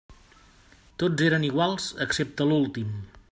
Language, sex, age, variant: Catalan, male, 50-59, Central